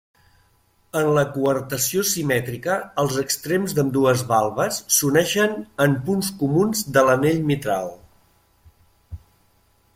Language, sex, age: Catalan, male, 60-69